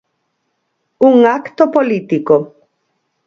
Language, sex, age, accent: Galician, female, 50-59, Normativo (estándar)